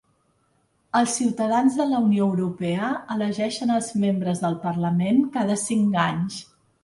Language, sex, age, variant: Catalan, female, 60-69, Central